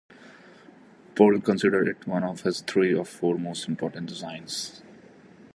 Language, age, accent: English, 19-29, India and South Asia (India, Pakistan, Sri Lanka)